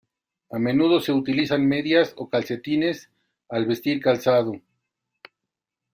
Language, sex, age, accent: Spanish, male, 40-49, México